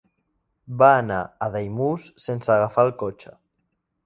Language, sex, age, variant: Catalan, male, under 19, Central